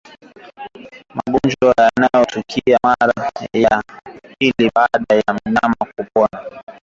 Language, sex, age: Swahili, male, 19-29